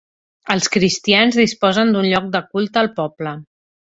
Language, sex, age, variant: Catalan, female, 40-49, Central